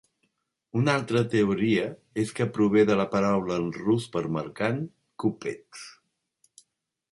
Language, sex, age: Catalan, male, 50-59